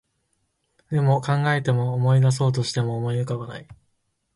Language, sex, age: Japanese, male, 19-29